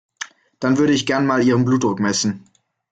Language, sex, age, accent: German, male, 19-29, Deutschland Deutsch